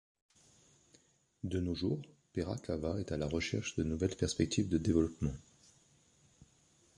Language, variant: French, Français de métropole